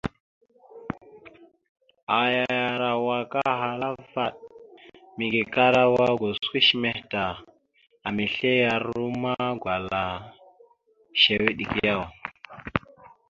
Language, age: Mada (Cameroon), 19-29